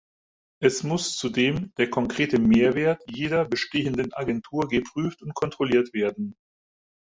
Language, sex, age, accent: German, male, 50-59, Deutschland Deutsch